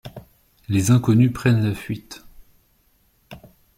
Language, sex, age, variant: French, male, 19-29, Français de métropole